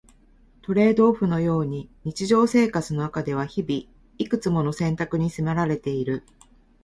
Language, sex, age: Japanese, female, 50-59